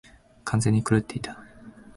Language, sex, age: Japanese, male, 19-29